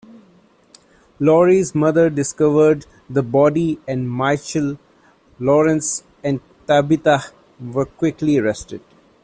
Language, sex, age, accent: English, male, 30-39, India and South Asia (India, Pakistan, Sri Lanka)